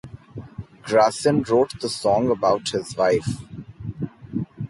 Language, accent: English, India and South Asia (India, Pakistan, Sri Lanka)